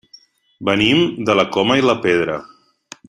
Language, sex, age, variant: Catalan, male, 30-39, Central